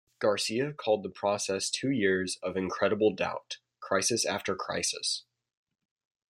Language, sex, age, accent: English, male, under 19, United States English